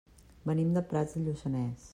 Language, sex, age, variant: Catalan, female, 50-59, Central